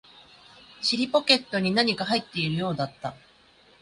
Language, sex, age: Japanese, female, 40-49